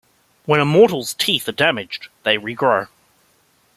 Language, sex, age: English, male, 19-29